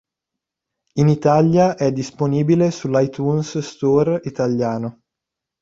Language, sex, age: Italian, male, 19-29